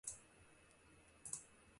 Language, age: Chinese, 19-29